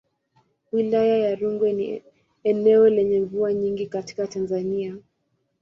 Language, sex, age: Swahili, female, 19-29